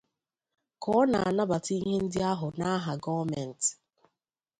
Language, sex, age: Igbo, female, 30-39